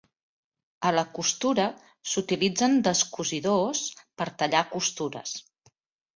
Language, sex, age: Catalan, female, 40-49